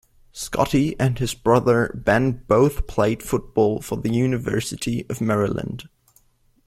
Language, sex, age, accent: English, male, 19-29, Australian English